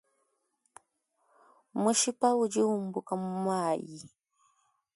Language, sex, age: Luba-Lulua, female, 19-29